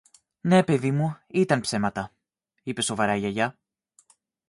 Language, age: Greek, 19-29